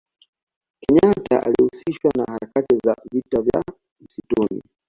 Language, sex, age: Swahili, male, 19-29